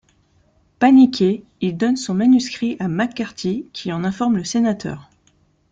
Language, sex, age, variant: French, female, 30-39, Français de métropole